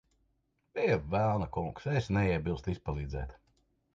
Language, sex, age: Latvian, male, 50-59